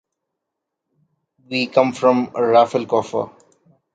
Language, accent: English, India and South Asia (India, Pakistan, Sri Lanka)